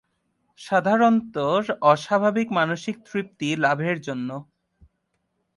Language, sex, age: Bengali, male, 19-29